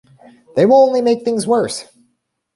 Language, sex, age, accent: English, male, 30-39, United States English